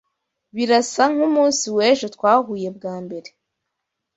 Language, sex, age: Kinyarwanda, female, 19-29